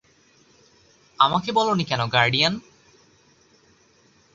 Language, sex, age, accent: Bengali, male, under 19, প্রমিত